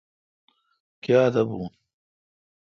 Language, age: Kalkoti, 50-59